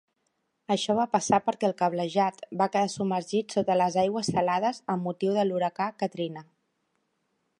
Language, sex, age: Catalan, female, 40-49